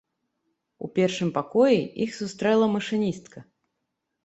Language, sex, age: Belarusian, female, 30-39